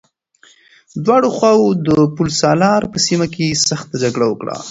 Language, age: Pashto, 19-29